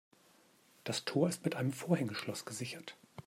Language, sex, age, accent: German, male, 50-59, Deutschland Deutsch